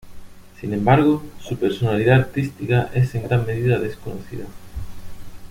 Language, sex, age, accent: Spanish, male, 40-49, España: Sur peninsular (Andalucia, Extremadura, Murcia)